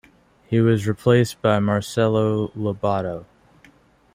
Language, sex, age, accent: English, male, 19-29, United States English